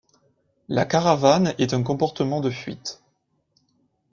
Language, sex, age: French, male, 19-29